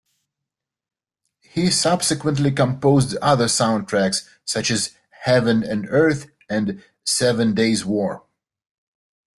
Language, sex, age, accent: English, male, 30-39, United States English